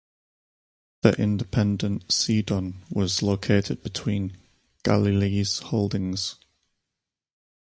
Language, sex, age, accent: English, male, 30-39, England English